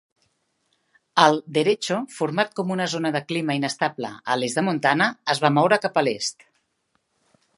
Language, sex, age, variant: Catalan, female, 50-59, Central